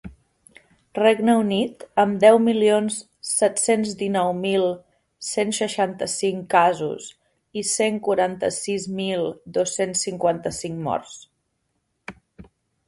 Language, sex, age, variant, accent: Catalan, female, 30-39, Central, central